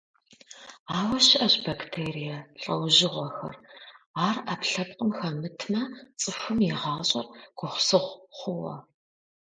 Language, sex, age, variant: Kabardian, female, 30-39, Адыгэбзэ (Къэбэрдей, Кирил, псоми зэдай)